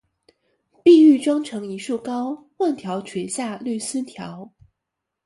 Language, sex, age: Chinese, female, 19-29